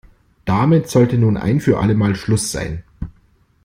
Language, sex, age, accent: German, male, 40-49, Deutschland Deutsch